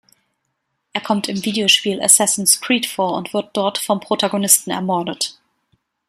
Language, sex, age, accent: German, female, 30-39, Deutschland Deutsch